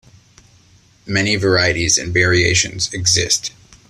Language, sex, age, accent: English, male, 30-39, United States English